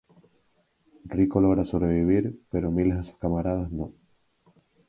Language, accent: Spanish, España: Islas Canarias